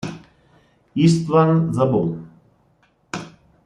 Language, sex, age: Italian, male, 40-49